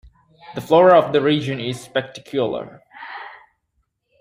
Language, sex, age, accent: English, male, 19-29, United States English